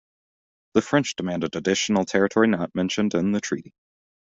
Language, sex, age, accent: English, male, 19-29, United States English